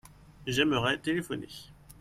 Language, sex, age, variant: French, male, 30-39, Français de métropole